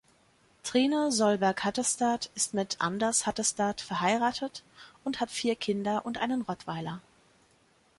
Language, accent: German, Deutschland Deutsch